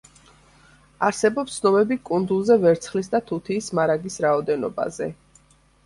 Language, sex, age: Georgian, female, 50-59